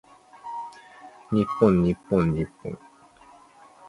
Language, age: Chinese, 19-29